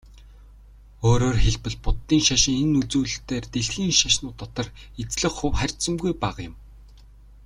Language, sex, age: Mongolian, male, 19-29